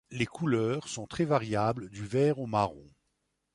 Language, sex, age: French, male, 60-69